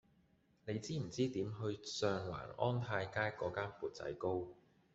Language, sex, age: Cantonese, male, 19-29